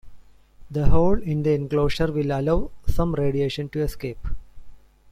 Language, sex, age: English, male, 40-49